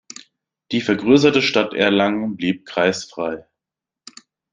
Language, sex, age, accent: German, male, 19-29, Deutschland Deutsch